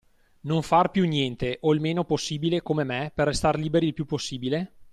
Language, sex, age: Italian, male, 19-29